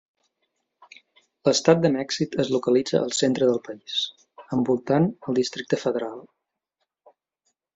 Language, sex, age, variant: Catalan, male, 40-49, Septentrional